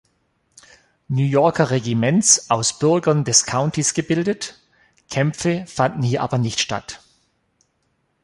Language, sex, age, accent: German, male, 40-49, Deutschland Deutsch